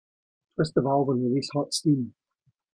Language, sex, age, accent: English, male, 50-59, Scottish English